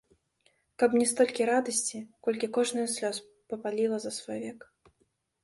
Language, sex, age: Belarusian, female, 19-29